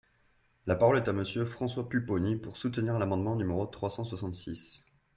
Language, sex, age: French, male, 30-39